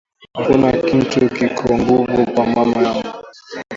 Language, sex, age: Swahili, male, under 19